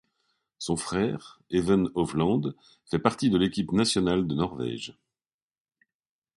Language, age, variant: French, 50-59, Français de métropole